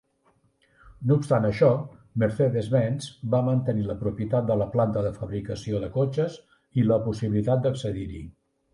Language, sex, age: Catalan, male, 60-69